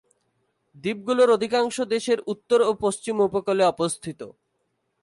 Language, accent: Bengali, fluent